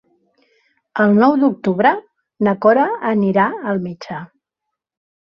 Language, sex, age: Catalan, female, 60-69